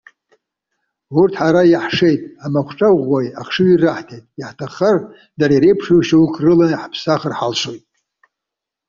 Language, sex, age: Abkhazian, male, 70-79